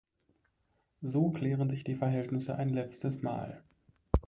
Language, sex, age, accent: German, male, 19-29, Deutschland Deutsch